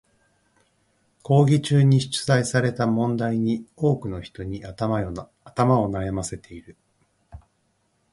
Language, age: Japanese, 40-49